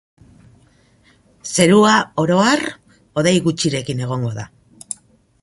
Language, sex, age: Basque, female, 50-59